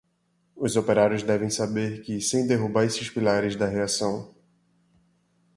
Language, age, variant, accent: Portuguese, 19-29, Portuguese (Brasil), Nordestino